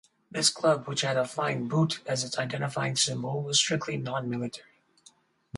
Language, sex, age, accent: English, male, 40-49, United States English